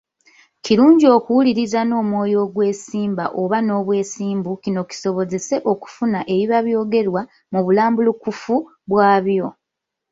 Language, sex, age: Ganda, female, 19-29